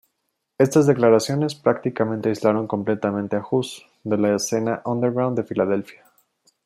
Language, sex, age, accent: Spanish, female, 60-69, México